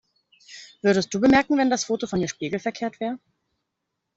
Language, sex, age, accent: German, female, 19-29, Deutschland Deutsch